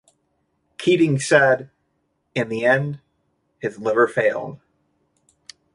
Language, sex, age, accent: English, male, 30-39, United States English